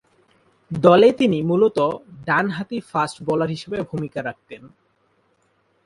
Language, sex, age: Bengali, male, 19-29